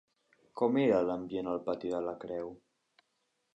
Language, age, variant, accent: Catalan, under 19, Central, central